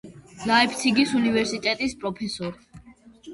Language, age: Georgian, 19-29